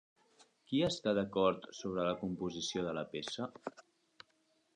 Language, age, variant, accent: Catalan, under 19, Central, central